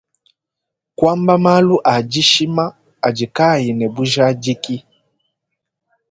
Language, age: Luba-Lulua, 19-29